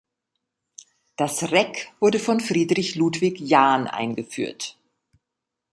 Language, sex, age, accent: German, female, 50-59, Deutschland Deutsch